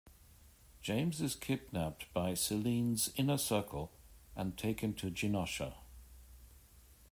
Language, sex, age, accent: English, male, 60-69, England English